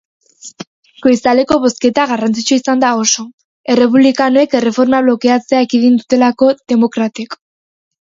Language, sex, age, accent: Basque, female, under 19, Mendebalekoa (Araba, Bizkaia, Gipuzkoako mendebaleko herri batzuk)